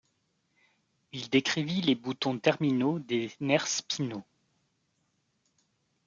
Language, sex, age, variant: French, male, 30-39, Français de métropole